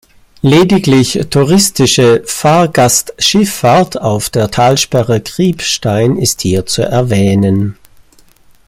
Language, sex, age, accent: German, male, 50-59, Deutschland Deutsch